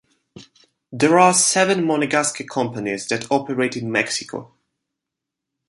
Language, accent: English, England English